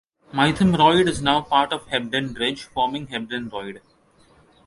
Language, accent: English, India and South Asia (India, Pakistan, Sri Lanka)